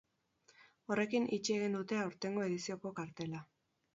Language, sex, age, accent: Basque, female, 19-29, Mendebalekoa (Araba, Bizkaia, Gipuzkoako mendebaleko herri batzuk)